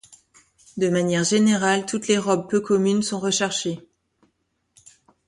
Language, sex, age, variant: French, female, 40-49, Français de métropole